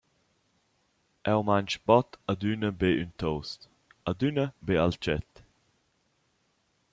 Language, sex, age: Romansh, male, 30-39